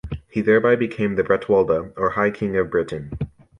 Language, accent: English, United States English